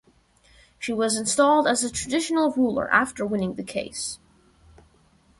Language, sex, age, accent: English, male, under 19, United States English